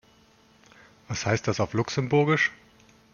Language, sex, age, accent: German, male, 19-29, Deutschland Deutsch